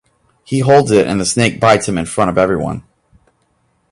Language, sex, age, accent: English, male, 30-39, United States English